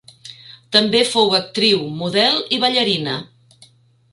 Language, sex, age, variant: Catalan, female, 50-59, Central